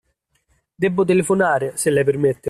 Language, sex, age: Italian, male, 19-29